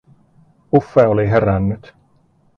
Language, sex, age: Finnish, male, 40-49